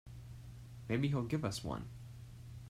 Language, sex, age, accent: English, male, 19-29, United States English